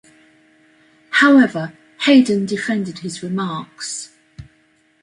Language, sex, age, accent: English, female, 60-69, England English